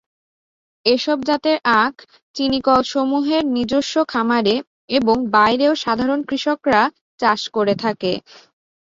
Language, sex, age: Bengali, female, 19-29